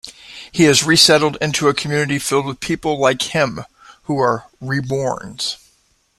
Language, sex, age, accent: English, male, 40-49, United States English